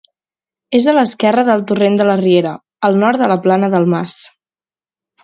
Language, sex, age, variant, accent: Catalan, female, 19-29, Central, central